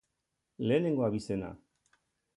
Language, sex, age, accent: Basque, male, 60-69, Mendebalekoa (Araba, Bizkaia, Gipuzkoako mendebaleko herri batzuk)